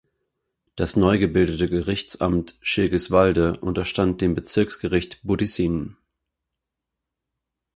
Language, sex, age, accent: German, male, 30-39, Deutschland Deutsch